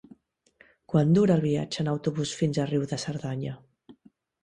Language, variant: Catalan, Central